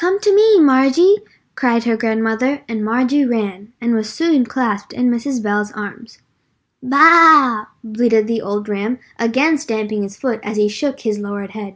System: none